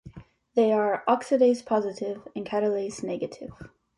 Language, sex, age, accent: English, female, 19-29, United States English